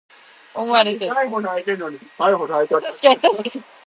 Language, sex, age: Min Nan Chinese, female, 19-29